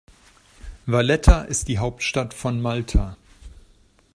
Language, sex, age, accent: German, male, 50-59, Deutschland Deutsch